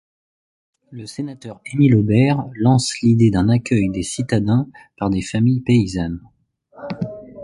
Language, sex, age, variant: French, male, 40-49, Français de métropole